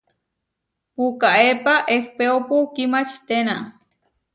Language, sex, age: Huarijio, female, 19-29